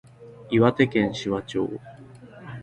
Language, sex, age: Japanese, male, 19-29